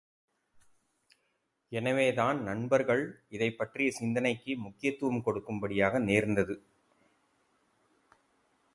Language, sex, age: Tamil, male, 40-49